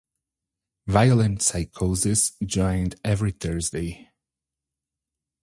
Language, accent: English, Brazilian